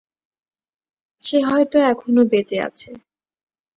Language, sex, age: Bengali, female, 19-29